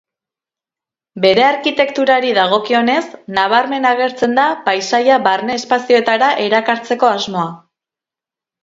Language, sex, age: Basque, male, 30-39